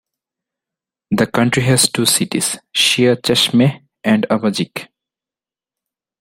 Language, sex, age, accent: English, male, 19-29, India and South Asia (India, Pakistan, Sri Lanka)